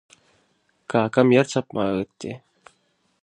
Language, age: Turkmen, 19-29